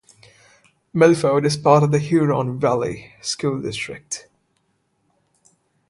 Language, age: English, 19-29